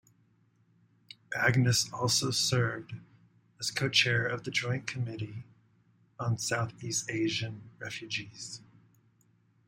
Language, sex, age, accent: English, male, 50-59, United States English